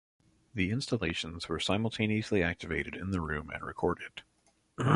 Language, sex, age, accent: English, male, 30-39, United States English